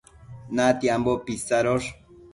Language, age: Matsés, 19-29